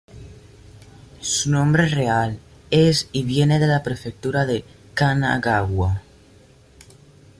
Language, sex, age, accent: Spanish, male, under 19, Caribe: Cuba, Venezuela, Puerto Rico, República Dominicana, Panamá, Colombia caribeña, México caribeño, Costa del golfo de México